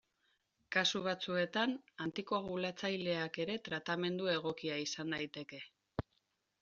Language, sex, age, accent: Basque, female, 40-49, Mendebalekoa (Araba, Bizkaia, Gipuzkoako mendebaleko herri batzuk)